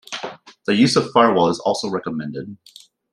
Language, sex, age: English, male, 19-29